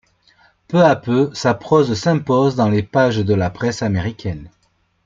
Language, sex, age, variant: French, male, 40-49, Français de métropole